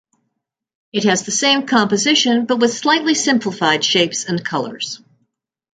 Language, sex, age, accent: English, female, 70-79, United States English